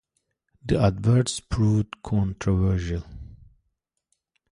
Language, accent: English, United States English